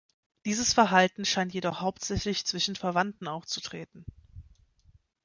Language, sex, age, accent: German, female, 19-29, Deutschland Deutsch